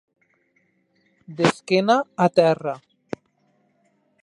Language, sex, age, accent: Catalan, male, 19-29, valencià